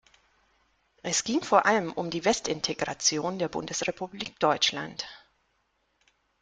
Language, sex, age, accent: German, female, 40-49, Deutschland Deutsch